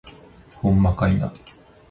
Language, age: Japanese, 30-39